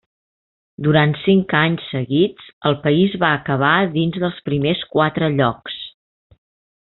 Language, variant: Catalan, Central